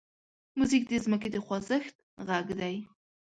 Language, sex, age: Pashto, female, 19-29